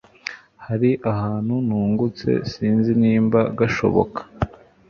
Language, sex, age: Kinyarwanda, male, under 19